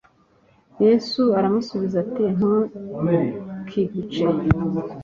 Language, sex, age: Kinyarwanda, female, 30-39